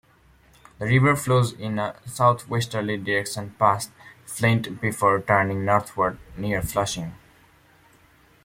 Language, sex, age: English, male, 19-29